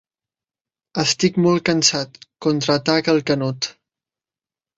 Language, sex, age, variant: Catalan, male, 19-29, Central